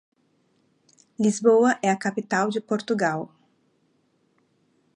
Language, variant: Portuguese, Portuguese (Brasil)